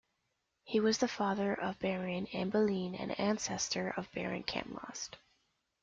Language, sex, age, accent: English, female, under 19, United States English